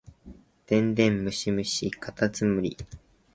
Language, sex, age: Japanese, male, 19-29